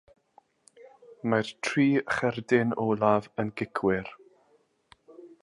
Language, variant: Welsh, South-Western Welsh